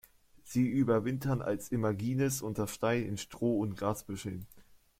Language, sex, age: German, male, under 19